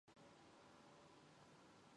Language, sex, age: Mongolian, female, 19-29